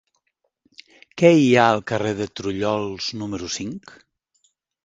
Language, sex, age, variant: Catalan, male, 50-59, Central